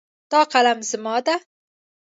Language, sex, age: Pashto, female, 19-29